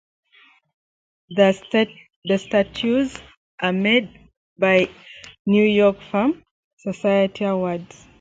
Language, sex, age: English, female, 30-39